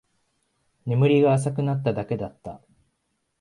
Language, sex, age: Japanese, male, 19-29